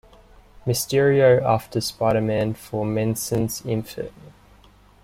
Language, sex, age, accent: English, male, 19-29, Australian English